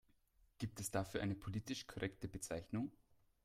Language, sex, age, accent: German, male, 19-29, Deutschland Deutsch